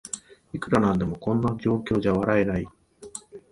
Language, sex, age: Japanese, male, 40-49